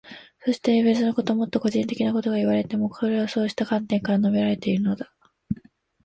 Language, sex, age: Japanese, female, 19-29